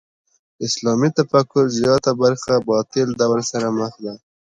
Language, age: Pashto, under 19